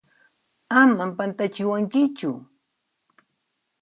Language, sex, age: Puno Quechua, female, 19-29